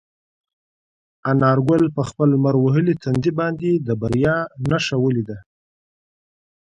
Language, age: Pashto, 30-39